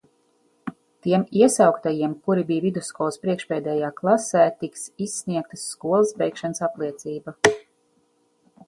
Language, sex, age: Latvian, female, 40-49